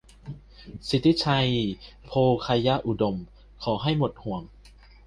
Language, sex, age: Thai, male, 19-29